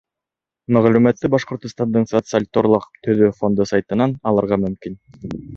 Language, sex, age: Bashkir, male, 19-29